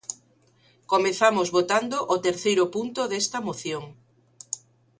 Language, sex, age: Galician, female, 50-59